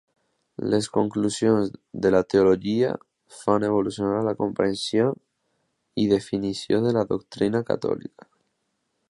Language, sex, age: Catalan, male, under 19